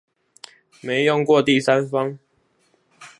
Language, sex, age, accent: Chinese, male, 19-29, 出生地：臺北市; 出生地：新北市